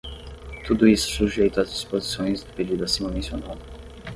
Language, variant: Portuguese, Portuguese (Brasil)